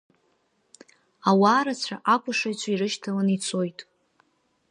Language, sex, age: Abkhazian, female, 19-29